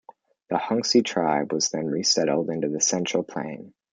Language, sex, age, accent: English, male, under 19, Canadian English